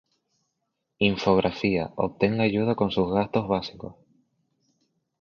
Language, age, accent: Spanish, 19-29, España: Islas Canarias